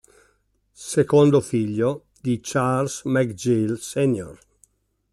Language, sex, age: Italian, male, 60-69